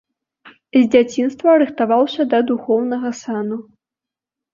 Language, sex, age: Belarusian, female, under 19